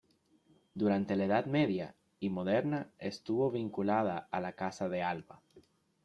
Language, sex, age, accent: Spanish, male, 19-29, Caribe: Cuba, Venezuela, Puerto Rico, República Dominicana, Panamá, Colombia caribeña, México caribeño, Costa del golfo de México